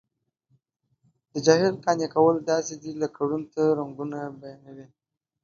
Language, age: Pashto, 19-29